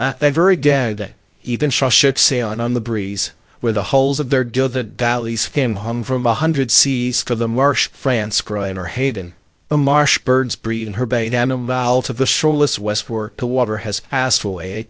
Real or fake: fake